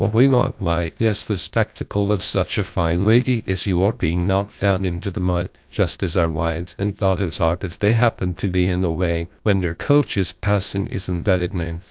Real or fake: fake